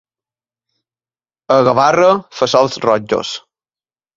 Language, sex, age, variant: Catalan, male, 19-29, Balear